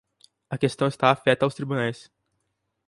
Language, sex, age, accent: Portuguese, male, 19-29, Mineiro